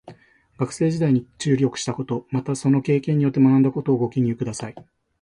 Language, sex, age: Japanese, male, 40-49